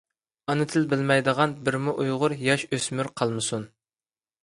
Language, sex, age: Uyghur, male, 30-39